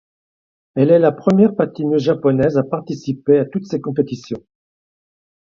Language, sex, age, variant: French, male, 60-69, Français de métropole